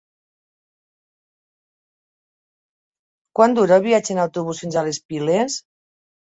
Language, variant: Catalan, Nord-Occidental